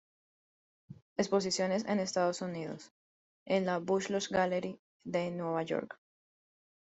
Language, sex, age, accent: Spanish, female, 19-29, Andino-Pacífico: Colombia, Perú, Ecuador, oeste de Bolivia y Venezuela andina